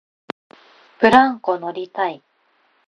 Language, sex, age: Japanese, female, 19-29